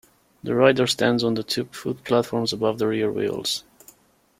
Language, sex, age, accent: English, male, 30-39, United States English